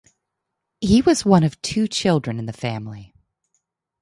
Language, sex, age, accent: English, male, 40-49, United States English